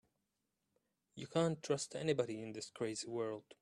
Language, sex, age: English, male, 30-39